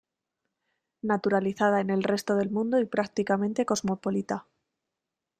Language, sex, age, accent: Spanish, female, 19-29, España: Centro-Sur peninsular (Madrid, Toledo, Castilla-La Mancha)